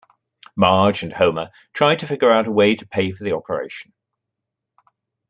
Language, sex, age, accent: English, male, 60-69, England English